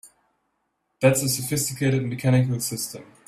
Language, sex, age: English, male, 19-29